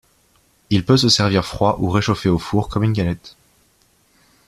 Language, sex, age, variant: French, male, 19-29, Français de métropole